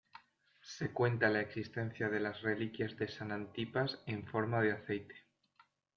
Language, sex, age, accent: Spanish, male, 19-29, España: Centro-Sur peninsular (Madrid, Toledo, Castilla-La Mancha)